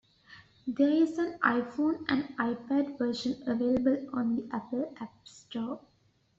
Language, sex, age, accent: English, female, 19-29, England English